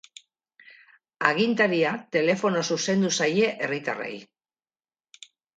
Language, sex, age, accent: Basque, female, 50-59, Mendebalekoa (Araba, Bizkaia, Gipuzkoako mendebaleko herri batzuk)